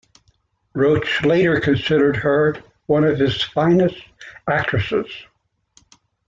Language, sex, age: English, male, 60-69